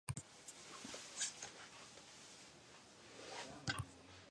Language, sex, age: English, female, under 19